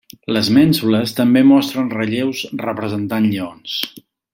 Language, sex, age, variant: Catalan, male, 50-59, Central